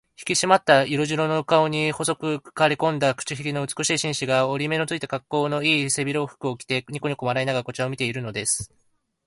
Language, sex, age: Japanese, male, 19-29